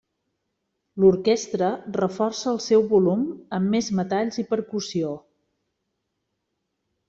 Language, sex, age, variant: Catalan, female, 40-49, Central